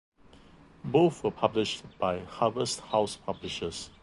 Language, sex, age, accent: English, male, 50-59, Singaporean English